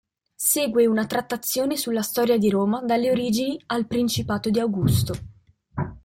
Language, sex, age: Italian, female, 19-29